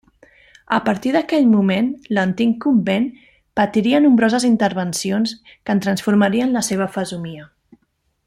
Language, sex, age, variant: Catalan, female, 30-39, Central